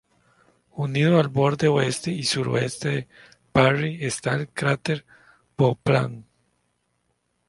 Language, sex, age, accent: Spanish, male, 30-39, América central